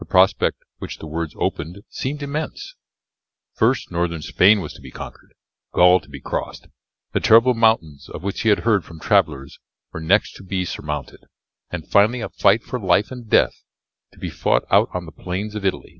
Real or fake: real